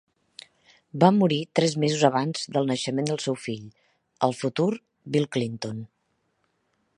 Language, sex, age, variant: Catalan, female, 40-49, Central